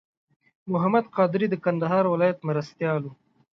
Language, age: Pashto, 19-29